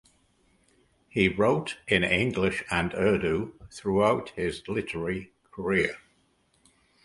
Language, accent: English, England English